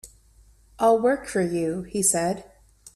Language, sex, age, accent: English, female, 30-39, United States English